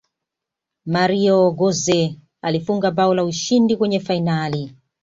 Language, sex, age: Swahili, female, 30-39